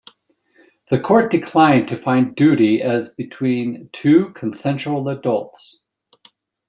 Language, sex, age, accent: English, male, 50-59, United States English